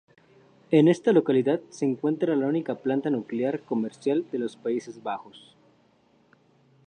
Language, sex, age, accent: Spanish, male, 19-29, México